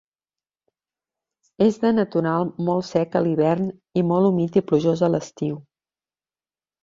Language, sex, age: Catalan, female, 40-49